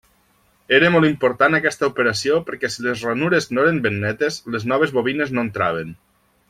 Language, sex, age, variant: Catalan, male, 30-39, Nord-Occidental